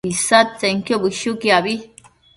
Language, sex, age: Matsés, female, 30-39